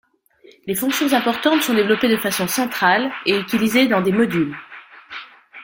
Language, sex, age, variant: French, female, 50-59, Français de métropole